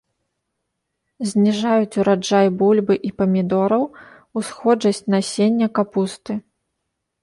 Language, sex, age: Belarusian, female, 30-39